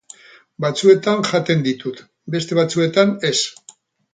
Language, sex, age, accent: Basque, male, 60-69, Erdialdekoa edo Nafarra (Gipuzkoa, Nafarroa)